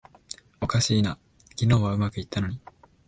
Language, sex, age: Japanese, male, 19-29